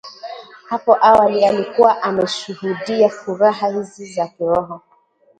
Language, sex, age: Swahili, female, 19-29